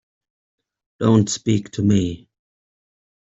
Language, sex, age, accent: English, male, 40-49, England English